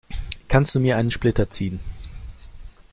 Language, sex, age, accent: German, male, 19-29, Deutschland Deutsch